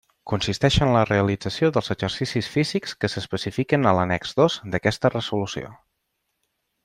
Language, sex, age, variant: Catalan, male, 30-39, Central